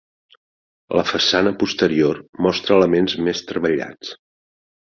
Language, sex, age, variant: Catalan, male, 50-59, Central